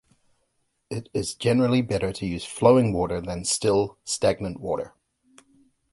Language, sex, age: English, male, 50-59